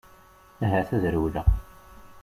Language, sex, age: Kabyle, male, 19-29